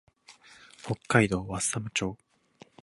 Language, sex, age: Japanese, male, 19-29